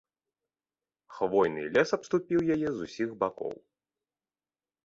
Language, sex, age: Belarusian, male, 19-29